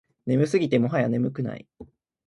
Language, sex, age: Japanese, male, 19-29